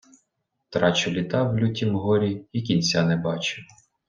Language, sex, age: Ukrainian, male, 30-39